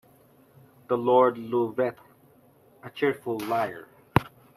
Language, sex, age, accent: English, male, 30-39, Filipino